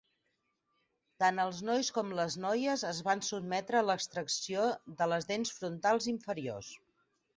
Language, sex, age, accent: Catalan, female, 40-49, gironí